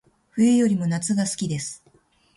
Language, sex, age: Japanese, female, 40-49